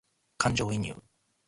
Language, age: Japanese, 19-29